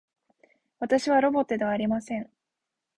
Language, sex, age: Japanese, female, 19-29